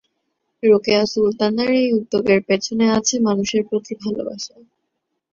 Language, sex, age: Bengali, female, 19-29